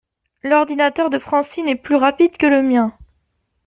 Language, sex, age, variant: French, female, 19-29, Français de métropole